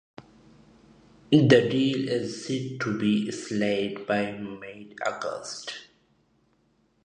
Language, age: English, 19-29